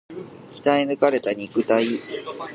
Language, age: Japanese, 19-29